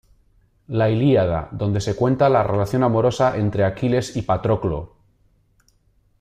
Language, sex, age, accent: Spanish, male, 50-59, España: Norte peninsular (Asturias, Castilla y León, Cantabria, País Vasco, Navarra, Aragón, La Rioja, Guadalajara, Cuenca)